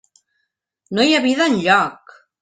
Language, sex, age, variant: Catalan, female, 50-59, Central